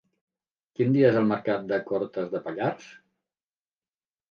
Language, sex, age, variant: Catalan, male, 50-59, Central